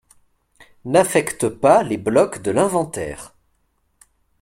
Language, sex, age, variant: French, male, 19-29, Français de métropole